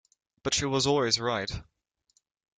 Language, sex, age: English, male, 19-29